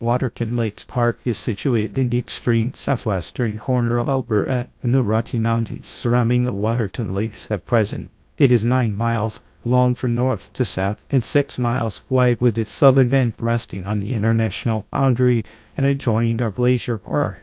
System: TTS, GlowTTS